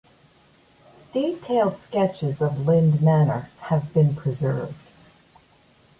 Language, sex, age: English, female, 60-69